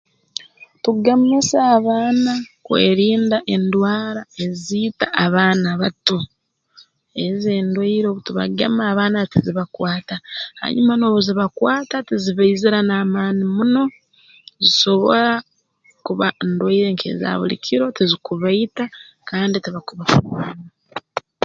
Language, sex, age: Tooro, female, 30-39